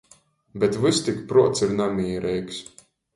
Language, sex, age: Latgalian, male, 19-29